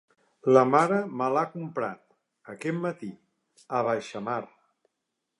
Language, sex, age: Catalan, male, 60-69